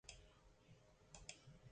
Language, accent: Basque, Erdialdekoa edo Nafarra (Gipuzkoa, Nafarroa)